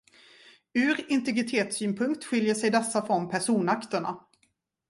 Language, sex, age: Swedish, female, 40-49